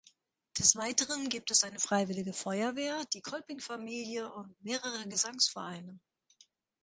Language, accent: German, Deutschland Deutsch